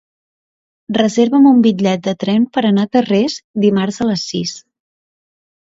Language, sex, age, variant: Catalan, female, 19-29, Central